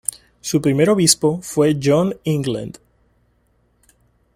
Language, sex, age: Spanish, male, 30-39